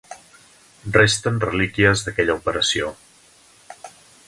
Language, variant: Catalan, Central